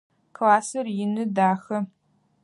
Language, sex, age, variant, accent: Adyghe, female, under 19, Адыгабзэ (Кирил, пстэумэ зэдыряе), Кıэмгуй (Çemguy)